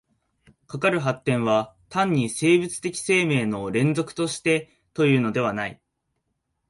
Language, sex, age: Japanese, male, 19-29